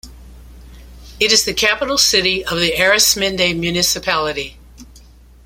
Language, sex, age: English, female, 70-79